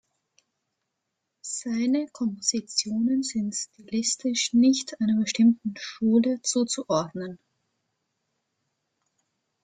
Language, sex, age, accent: German, female, 19-29, Österreichisches Deutsch